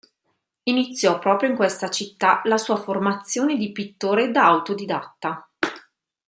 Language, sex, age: Italian, female, 40-49